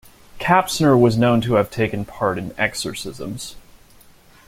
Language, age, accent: English, 19-29, United States English